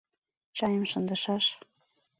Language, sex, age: Mari, female, 19-29